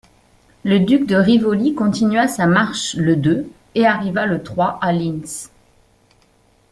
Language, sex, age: French, female, 40-49